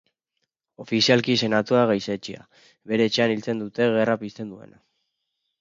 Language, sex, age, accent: Basque, male, under 19, Mendebalekoa (Araba, Bizkaia, Gipuzkoako mendebaleko herri batzuk)